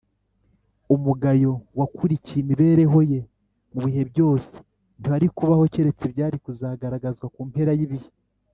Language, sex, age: Kinyarwanda, male, 30-39